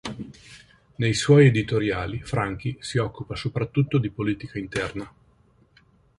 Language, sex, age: Italian, male, 50-59